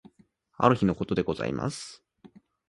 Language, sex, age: Japanese, male, under 19